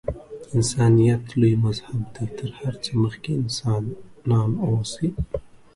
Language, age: Pashto, 19-29